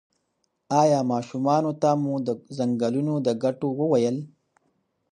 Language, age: Pashto, 19-29